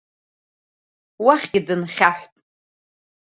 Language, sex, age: Abkhazian, female, 30-39